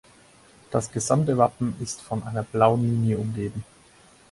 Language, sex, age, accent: German, male, 19-29, Deutschland Deutsch